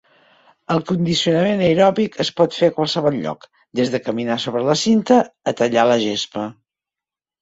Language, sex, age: Catalan, female, 50-59